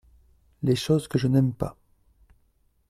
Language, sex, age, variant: French, male, 30-39, Français de métropole